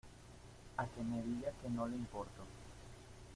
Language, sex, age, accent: Spanish, male, 30-39, Caribe: Cuba, Venezuela, Puerto Rico, República Dominicana, Panamá, Colombia caribeña, México caribeño, Costa del golfo de México